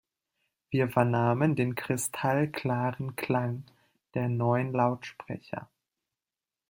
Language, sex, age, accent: German, female, 19-29, Deutschland Deutsch